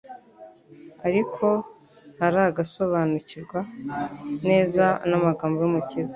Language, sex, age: Kinyarwanda, female, under 19